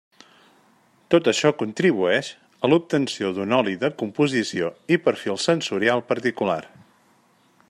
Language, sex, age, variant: Catalan, male, 40-49, Central